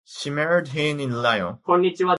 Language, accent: English, United States English